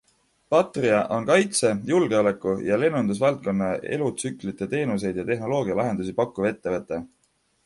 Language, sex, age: Estonian, male, 19-29